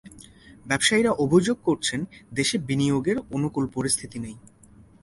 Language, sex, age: Bengali, male, 19-29